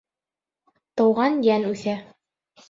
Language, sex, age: Bashkir, female, 30-39